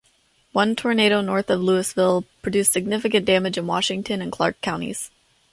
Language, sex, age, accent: English, female, 19-29, United States English